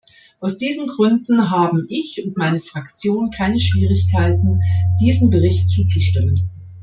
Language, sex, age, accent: German, female, 50-59, Deutschland Deutsch